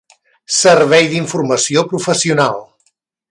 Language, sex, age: Catalan, male, 50-59